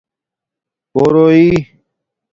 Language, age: Domaaki, 30-39